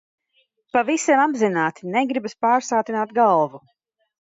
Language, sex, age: Latvian, female, 19-29